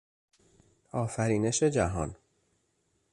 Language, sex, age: Persian, male, 30-39